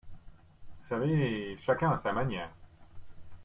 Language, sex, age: French, male, 30-39